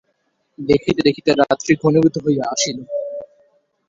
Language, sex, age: Bengali, male, 19-29